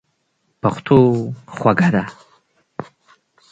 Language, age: Pashto, 19-29